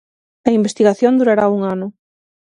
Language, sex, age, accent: Galician, female, 19-29, Oriental (común en zona oriental); Normativo (estándar)